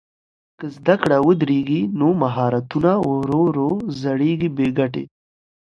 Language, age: Pashto, under 19